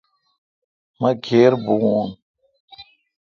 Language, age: Kalkoti, 50-59